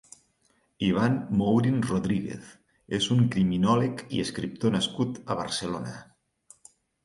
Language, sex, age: Catalan, male, 40-49